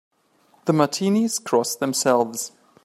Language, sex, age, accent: English, male, 30-39, England English